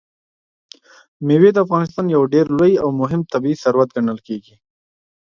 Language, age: Pashto, 19-29